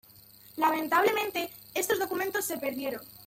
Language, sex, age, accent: Spanish, female, under 19, España: Centro-Sur peninsular (Madrid, Toledo, Castilla-La Mancha)